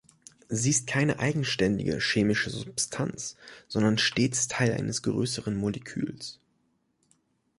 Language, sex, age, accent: German, male, 30-39, Deutschland Deutsch